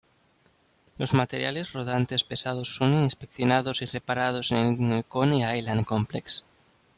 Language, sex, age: Spanish, male, 19-29